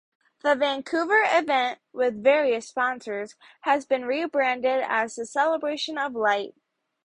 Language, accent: English, United States English